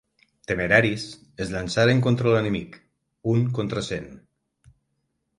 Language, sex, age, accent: Catalan, male, 50-59, occidental